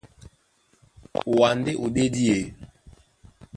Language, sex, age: Duala, female, 19-29